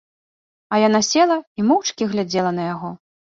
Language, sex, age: Belarusian, female, 30-39